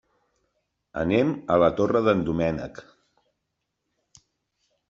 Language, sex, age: Catalan, male, 50-59